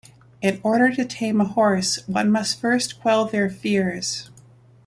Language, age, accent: English, 19-29, United States English